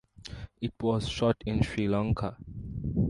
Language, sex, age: English, male, 19-29